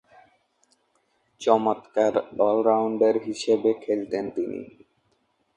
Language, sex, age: Bengali, male, under 19